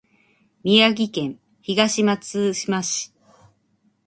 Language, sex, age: Japanese, female, 19-29